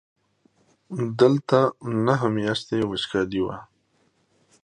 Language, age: Pashto, 30-39